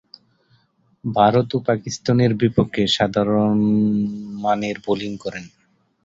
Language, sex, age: Bengali, male, 30-39